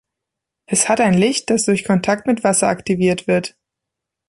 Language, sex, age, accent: German, female, 19-29, Deutschland Deutsch